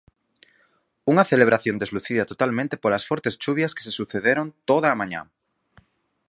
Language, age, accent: Galician, 30-39, Normativo (estándar)